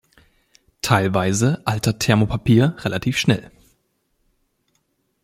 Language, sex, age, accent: German, male, 19-29, Deutschland Deutsch